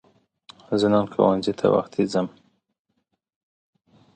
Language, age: Pashto, 19-29